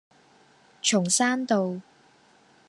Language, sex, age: Cantonese, female, 19-29